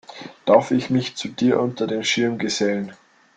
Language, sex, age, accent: German, male, under 19, Österreichisches Deutsch